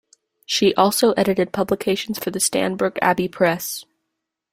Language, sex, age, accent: English, female, under 19, United States English